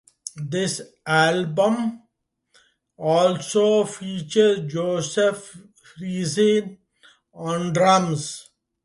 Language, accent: English, India and South Asia (India, Pakistan, Sri Lanka)